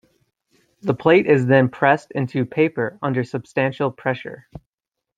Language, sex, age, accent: English, male, 30-39, United States English